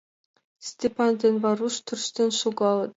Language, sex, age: Mari, female, 19-29